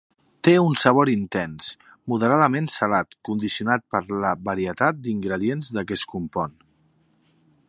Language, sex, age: Catalan, male, 30-39